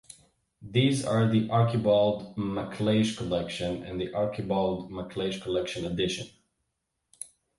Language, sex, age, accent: English, male, 30-39, United States English